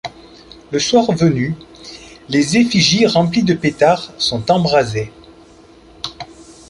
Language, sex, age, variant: French, male, 40-49, Français de métropole